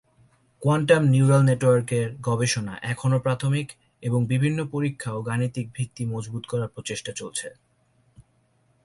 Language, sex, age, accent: Bengali, male, 19-29, Native